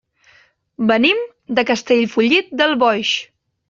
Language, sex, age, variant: Catalan, female, 19-29, Central